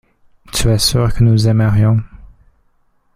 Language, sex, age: French, male, 19-29